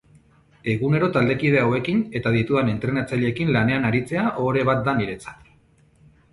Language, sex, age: Basque, male, 40-49